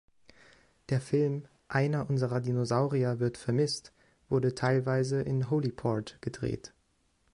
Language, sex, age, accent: German, male, 19-29, Deutschland Deutsch